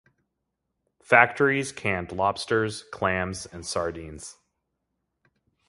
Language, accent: English, United States English